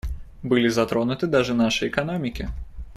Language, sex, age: Russian, male, 19-29